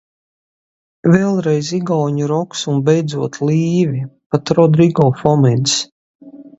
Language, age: Latvian, 40-49